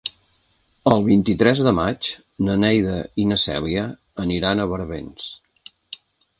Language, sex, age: Catalan, male, 60-69